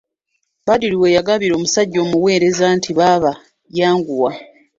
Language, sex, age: Ganda, female, 30-39